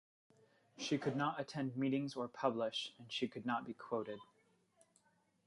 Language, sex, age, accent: English, male, 19-29, United States English